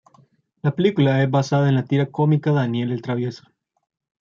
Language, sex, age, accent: Spanish, male, 19-29, América central